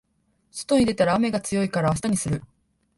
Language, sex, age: Japanese, female, under 19